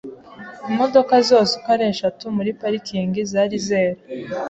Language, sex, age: Kinyarwanda, female, 19-29